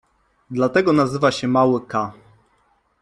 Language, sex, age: Polish, male, 30-39